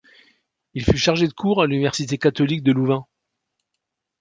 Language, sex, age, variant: French, male, 60-69, Français de métropole